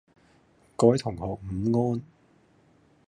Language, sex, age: Cantonese, male, 40-49